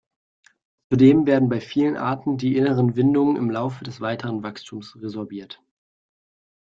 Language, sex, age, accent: German, male, 19-29, Deutschland Deutsch